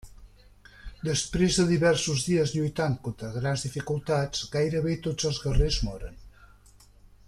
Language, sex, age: Catalan, male, 50-59